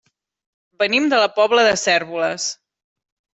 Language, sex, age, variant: Catalan, female, 40-49, Central